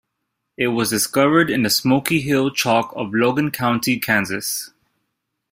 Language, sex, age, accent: English, male, 30-39, United States English